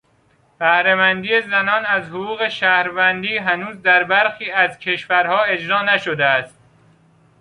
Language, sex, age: Persian, male, 19-29